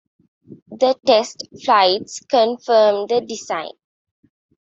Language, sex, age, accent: English, female, 19-29, India and South Asia (India, Pakistan, Sri Lanka)